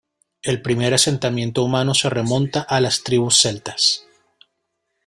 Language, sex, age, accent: Spanish, male, 30-39, Caribe: Cuba, Venezuela, Puerto Rico, República Dominicana, Panamá, Colombia caribeña, México caribeño, Costa del golfo de México